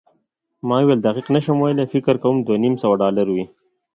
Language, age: Pashto, 30-39